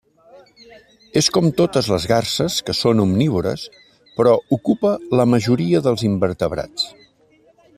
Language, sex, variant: Catalan, male, Central